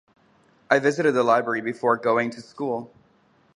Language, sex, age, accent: English, male, 19-29, United States English